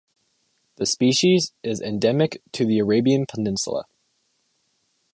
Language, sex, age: English, male, 19-29